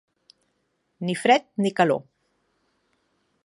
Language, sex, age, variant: Catalan, female, 60-69, Central